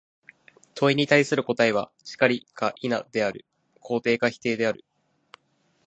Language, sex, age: Japanese, male, 19-29